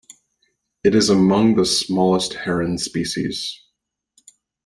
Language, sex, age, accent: English, male, 30-39, United States English